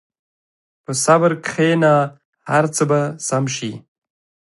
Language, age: Pashto, 19-29